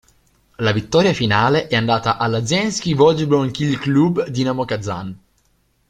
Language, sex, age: Italian, male, 19-29